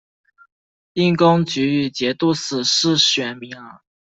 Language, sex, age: Chinese, male, 19-29